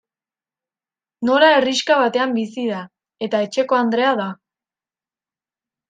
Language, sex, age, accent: Basque, female, under 19, Erdialdekoa edo Nafarra (Gipuzkoa, Nafarroa)